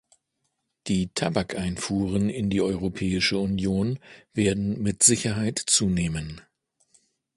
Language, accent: German, Deutschland Deutsch